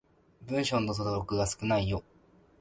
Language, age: Japanese, 19-29